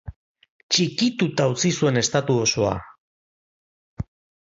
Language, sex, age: Basque, male, 40-49